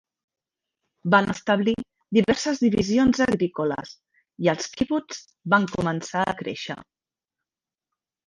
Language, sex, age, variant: Catalan, female, 40-49, Central